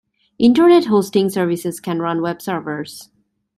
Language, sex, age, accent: English, female, 19-29, England English